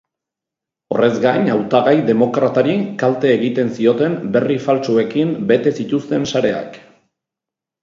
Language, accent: Basque, Erdialdekoa edo Nafarra (Gipuzkoa, Nafarroa)